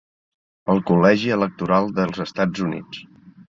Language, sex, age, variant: Catalan, male, 50-59, Central